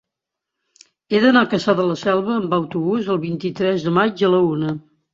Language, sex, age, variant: Catalan, female, 70-79, Central